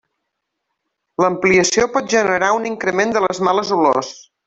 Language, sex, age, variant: Catalan, female, 40-49, Central